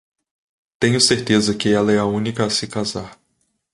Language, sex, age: Portuguese, male, 19-29